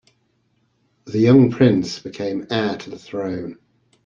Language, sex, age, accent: English, male, 50-59, England English